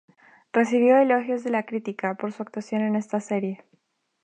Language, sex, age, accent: Spanish, female, 19-29, Andino-Pacífico: Colombia, Perú, Ecuador, oeste de Bolivia y Venezuela andina